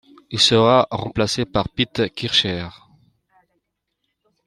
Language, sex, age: French, male, 30-39